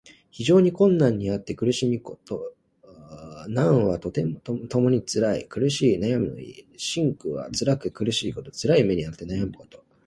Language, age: Japanese, 19-29